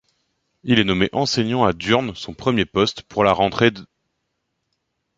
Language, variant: French, Français de métropole